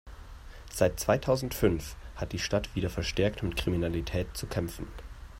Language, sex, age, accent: German, male, 19-29, Deutschland Deutsch